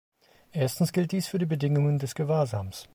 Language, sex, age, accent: German, male, 40-49, Deutschland Deutsch